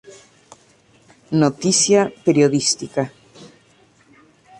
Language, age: Spanish, 40-49